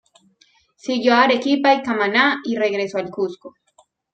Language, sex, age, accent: Spanish, female, 30-39, Andino-Pacífico: Colombia, Perú, Ecuador, oeste de Bolivia y Venezuela andina